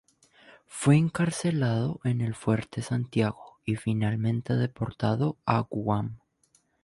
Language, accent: Spanish, Caribe: Cuba, Venezuela, Puerto Rico, República Dominicana, Panamá, Colombia caribeña, México caribeño, Costa del golfo de México